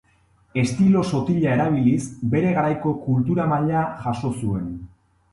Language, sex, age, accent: Basque, male, 30-39, Erdialdekoa edo Nafarra (Gipuzkoa, Nafarroa)